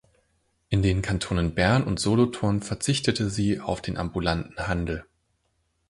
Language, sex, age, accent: German, male, 19-29, Deutschland Deutsch